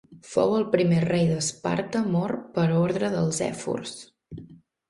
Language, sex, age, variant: Catalan, female, 19-29, Septentrional